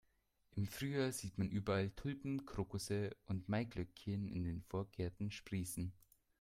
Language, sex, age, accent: German, male, 19-29, Deutschland Deutsch